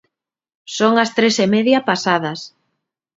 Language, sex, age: Galician, female, 30-39